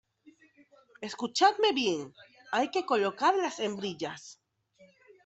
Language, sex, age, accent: Spanish, female, 30-39, Andino-Pacífico: Colombia, Perú, Ecuador, oeste de Bolivia y Venezuela andina